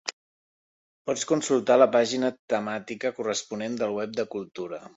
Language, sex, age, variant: Catalan, male, 30-39, Central